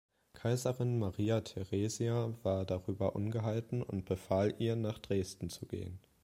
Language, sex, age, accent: German, male, 19-29, Deutschland Deutsch